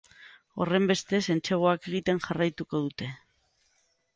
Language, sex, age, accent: Basque, female, 40-49, Mendebalekoa (Araba, Bizkaia, Gipuzkoako mendebaleko herri batzuk)